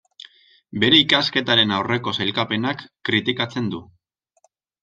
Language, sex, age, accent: Basque, male, 19-29, Mendebalekoa (Araba, Bizkaia, Gipuzkoako mendebaleko herri batzuk)